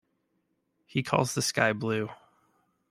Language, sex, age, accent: English, male, 30-39, Canadian English